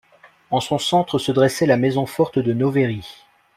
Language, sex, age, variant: French, male, 30-39, Français de métropole